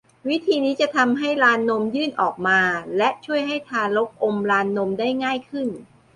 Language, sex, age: Thai, female, 40-49